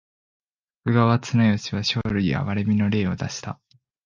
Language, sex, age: Japanese, male, 19-29